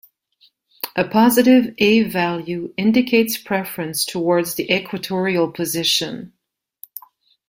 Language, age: English, 50-59